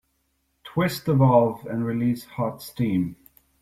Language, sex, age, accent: English, male, 19-29, United States English